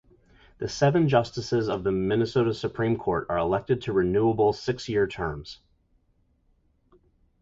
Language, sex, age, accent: English, male, 30-39, United States English